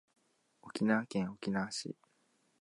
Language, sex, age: Japanese, male, 19-29